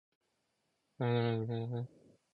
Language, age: Korean, 19-29